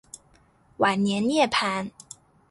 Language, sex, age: Chinese, female, 19-29